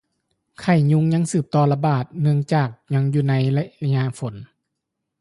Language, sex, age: Lao, male, 30-39